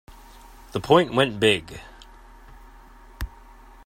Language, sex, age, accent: English, male, 40-49, United States English